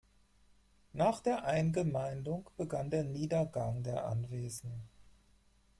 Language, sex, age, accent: German, male, 40-49, Deutschland Deutsch